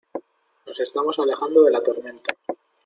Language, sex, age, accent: Spanish, male, 19-29, España: Norte peninsular (Asturias, Castilla y León, Cantabria, País Vasco, Navarra, Aragón, La Rioja, Guadalajara, Cuenca)